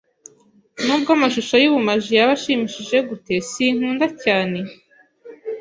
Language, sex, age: Kinyarwanda, female, 19-29